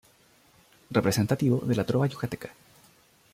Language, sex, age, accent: Spanish, male, 19-29, Chileno: Chile, Cuyo